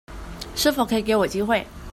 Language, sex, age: Chinese, female, 30-39